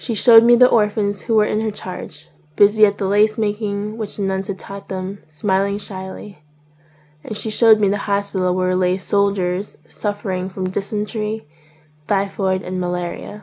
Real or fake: real